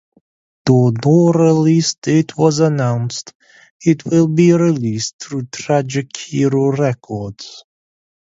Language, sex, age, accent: English, male, 19-29, England English